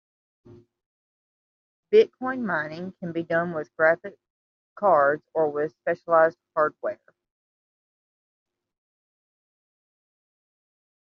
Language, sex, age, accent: English, female, 30-39, United States English